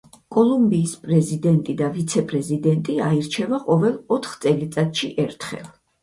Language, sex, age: Georgian, female, 50-59